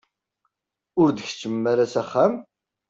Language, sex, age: Kabyle, male, 30-39